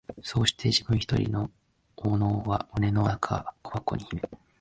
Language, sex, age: Japanese, male, 19-29